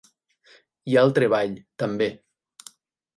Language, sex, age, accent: Catalan, male, 30-39, valencià; valencià meridional